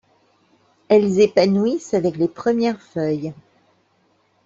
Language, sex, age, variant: French, female, 50-59, Français de métropole